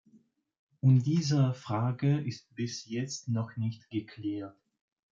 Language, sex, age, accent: German, male, 19-29, Deutschland Deutsch